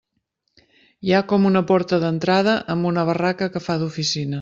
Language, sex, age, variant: Catalan, female, 50-59, Central